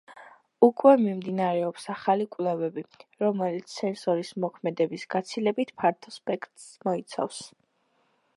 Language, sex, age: Georgian, female, under 19